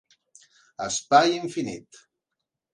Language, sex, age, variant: Catalan, male, 30-39, Central